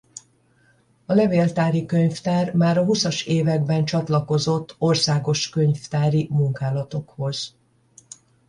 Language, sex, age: Hungarian, female, 60-69